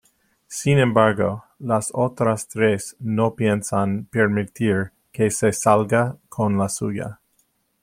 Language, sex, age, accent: Spanish, male, 30-39, México